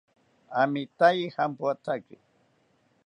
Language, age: South Ucayali Ashéninka, 60-69